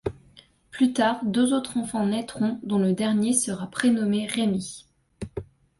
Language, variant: French, Français de métropole